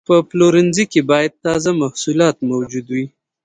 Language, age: Pashto, 30-39